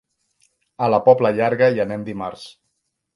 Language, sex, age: Catalan, male, 40-49